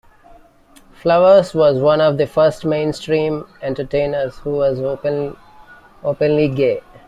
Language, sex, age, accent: English, male, 40-49, India and South Asia (India, Pakistan, Sri Lanka)